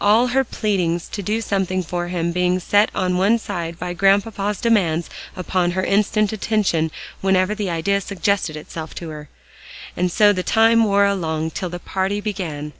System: none